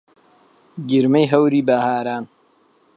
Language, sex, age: Central Kurdish, male, 19-29